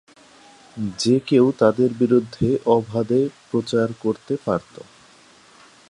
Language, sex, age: Bengali, male, 19-29